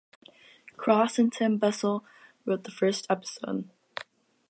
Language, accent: English, United States English